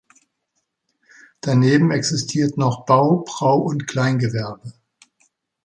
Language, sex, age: German, male, 60-69